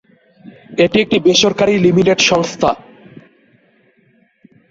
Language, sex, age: Bengali, male, 19-29